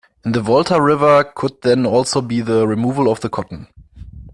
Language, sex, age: English, male, 19-29